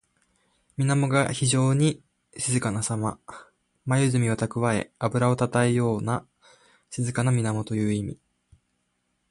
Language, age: Japanese, 19-29